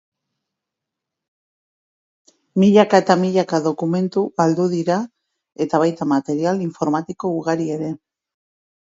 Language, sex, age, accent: Basque, female, 40-49, Mendebalekoa (Araba, Bizkaia, Gipuzkoako mendebaleko herri batzuk)